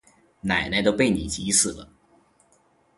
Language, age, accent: Chinese, 19-29, 出生地：吉林省